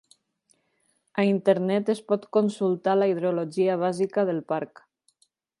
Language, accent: Catalan, valencià